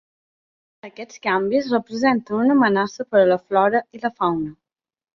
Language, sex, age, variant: Catalan, female, 30-39, Balear